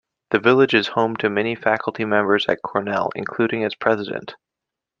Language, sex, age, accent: English, male, 19-29, United States English